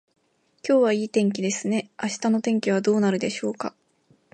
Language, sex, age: Japanese, female, 19-29